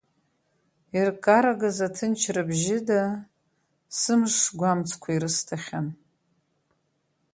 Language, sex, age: Abkhazian, female, 50-59